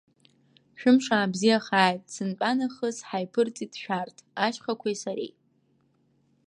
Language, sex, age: Abkhazian, female, under 19